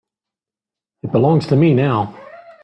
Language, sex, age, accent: English, male, 50-59, United States English